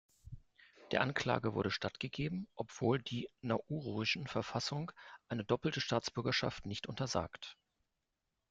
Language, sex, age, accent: German, male, 40-49, Deutschland Deutsch